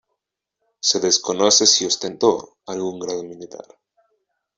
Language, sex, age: Spanish, male, 19-29